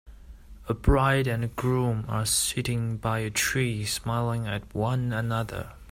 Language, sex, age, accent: English, male, 19-29, United States English